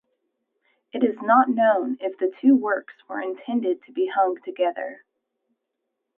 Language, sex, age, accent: English, female, 30-39, United States English